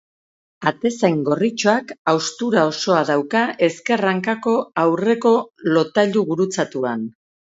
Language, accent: Basque, Erdialdekoa edo Nafarra (Gipuzkoa, Nafarroa)